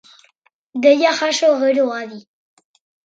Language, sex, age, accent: Basque, female, under 19, Erdialdekoa edo Nafarra (Gipuzkoa, Nafarroa)